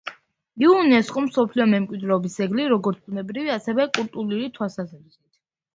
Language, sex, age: Georgian, female, under 19